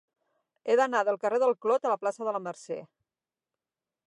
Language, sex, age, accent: Catalan, female, 40-49, central; nord-occidental